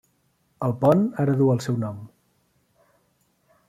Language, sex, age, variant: Catalan, male, 40-49, Central